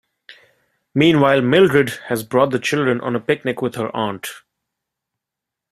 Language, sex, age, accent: English, male, 19-29, India and South Asia (India, Pakistan, Sri Lanka)